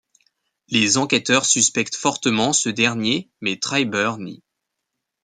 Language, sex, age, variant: French, male, 19-29, Français de métropole